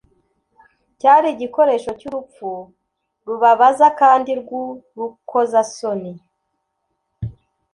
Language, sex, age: Kinyarwanda, female, 19-29